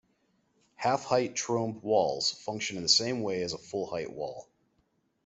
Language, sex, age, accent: English, male, 30-39, United States English